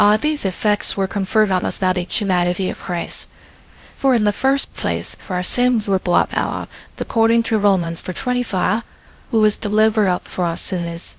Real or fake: fake